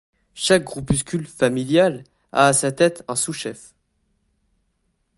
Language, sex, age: French, male, 19-29